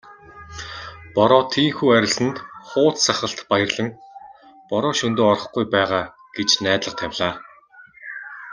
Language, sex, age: Mongolian, male, 30-39